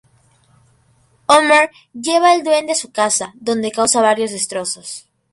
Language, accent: Spanish, Andino-Pacífico: Colombia, Perú, Ecuador, oeste de Bolivia y Venezuela andina